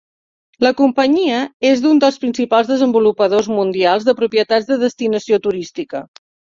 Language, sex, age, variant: Catalan, female, 60-69, Central